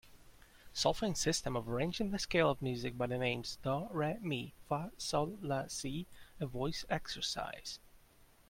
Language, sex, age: English, male, 19-29